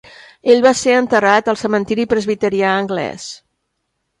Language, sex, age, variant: Catalan, female, 70-79, Central